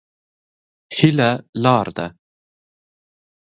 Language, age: Pashto, 30-39